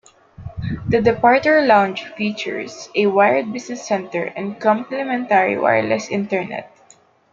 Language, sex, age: English, female, under 19